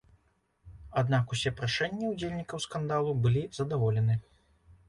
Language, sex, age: Belarusian, male, 30-39